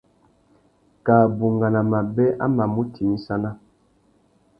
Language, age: Tuki, 40-49